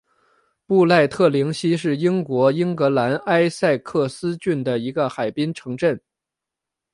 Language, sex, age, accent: Chinese, male, 30-39, 出生地：北京市